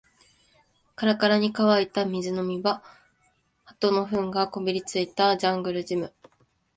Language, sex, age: Japanese, female, 19-29